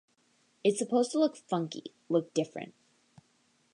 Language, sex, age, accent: English, female, under 19, United States English